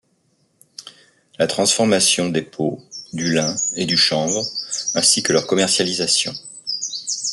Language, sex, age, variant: French, male, 40-49, Français de métropole